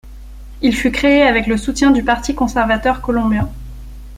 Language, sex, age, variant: French, female, 30-39, Français de métropole